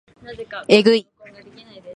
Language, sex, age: Japanese, female, under 19